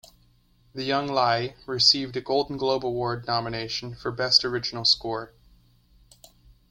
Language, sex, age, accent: English, male, 19-29, United States English